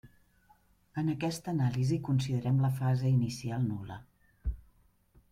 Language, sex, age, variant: Catalan, female, 50-59, Central